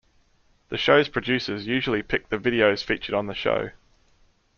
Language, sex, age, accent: English, male, 40-49, Australian English